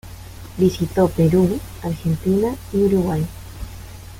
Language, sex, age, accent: Spanish, female, 19-29, Chileno: Chile, Cuyo